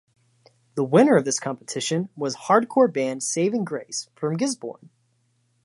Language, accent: English, United States English